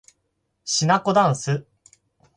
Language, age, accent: Japanese, 19-29, 標準語